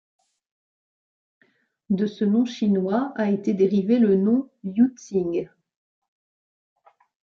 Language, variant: French, Français de métropole